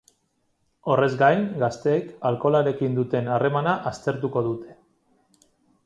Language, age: Basque, 90+